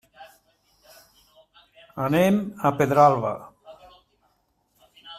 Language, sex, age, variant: Catalan, male, 70-79, Central